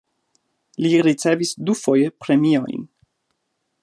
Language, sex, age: Esperanto, male, 30-39